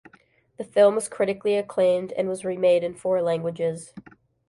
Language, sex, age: English, female, 19-29